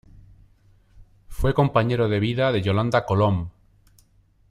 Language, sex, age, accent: Spanish, male, 50-59, España: Norte peninsular (Asturias, Castilla y León, Cantabria, País Vasco, Navarra, Aragón, La Rioja, Guadalajara, Cuenca)